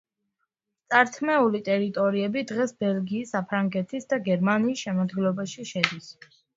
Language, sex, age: Georgian, female, under 19